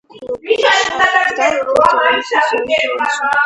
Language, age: Russian, under 19